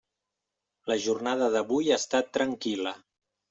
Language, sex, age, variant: Catalan, male, 30-39, Central